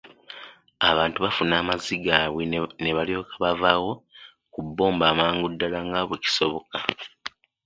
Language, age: Ganda, under 19